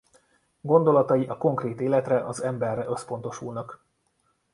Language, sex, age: Hungarian, male, 30-39